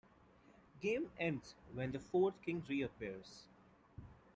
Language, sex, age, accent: English, male, 19-29, India and South Asia (India, Pakistan, Sri Lanka)